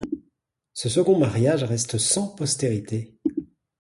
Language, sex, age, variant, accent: French, male, 40-49, Français d'Europe, Français de Belgique